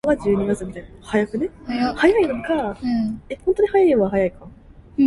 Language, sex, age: Cantonese, female, 19-29